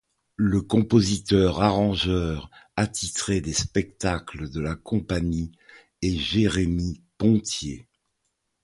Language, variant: French, Français de métropole